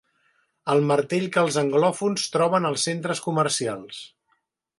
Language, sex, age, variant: Catalan, male, 50-59, Central